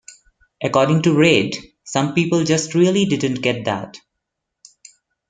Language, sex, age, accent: English, male, 19-29, India and South Asia (India, Pakistan, Sri Lanka)